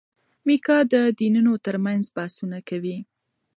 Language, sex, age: Pashto, female, 19-29